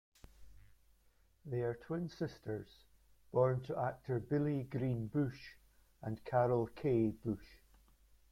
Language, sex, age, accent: English, male, 40-49, Scottish English